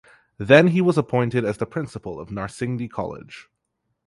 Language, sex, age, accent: English, male, 19-29, Canadian English